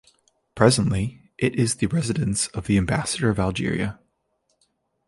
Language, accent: English, United States English